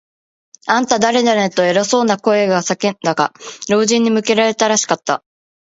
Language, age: Japanese, 19-29